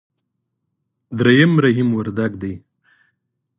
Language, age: Pashto, 30-39